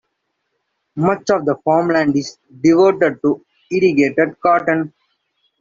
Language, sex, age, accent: English, male, 19-29, India and South Asia (India, Pakistan, Sri Lanka)